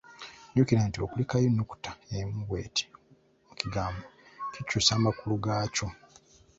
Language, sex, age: Ganda, male, 19-29